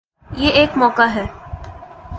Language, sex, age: Urdu, female, 19-29